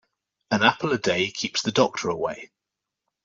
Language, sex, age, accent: English, male, 40-49, England English